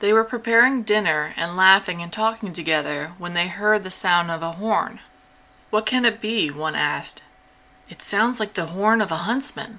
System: none